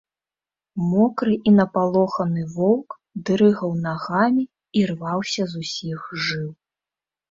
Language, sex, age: Belarusian, female, 30-39